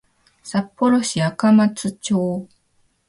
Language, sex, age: Japanese, female, 19-29